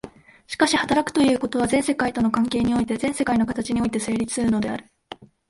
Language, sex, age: Japanese, female, 19-29